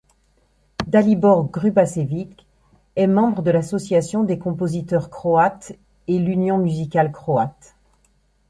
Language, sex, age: French, female, 50-59